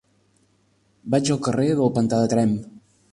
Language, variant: Catalan, Central